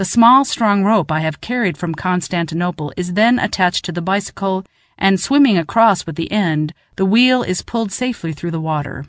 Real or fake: real